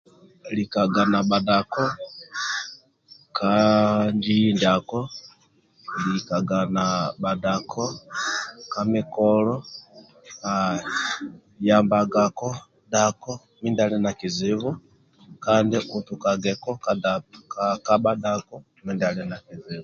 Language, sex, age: Amba (Uganda), male, 50-59